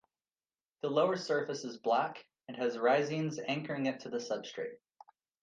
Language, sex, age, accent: English, male, 30-39, United States English